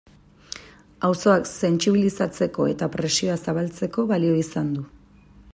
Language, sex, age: Basque, female, 30-39